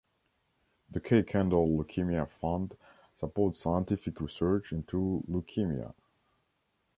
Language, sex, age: English, male, 19-29